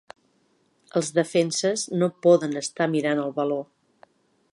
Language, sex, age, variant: Catalan, female, 50-59, Central